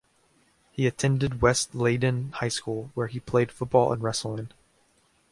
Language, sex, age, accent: English, male, 19-29, United States English